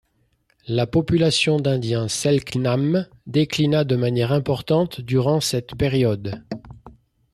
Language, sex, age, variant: French, male, 50-59, Français de métropole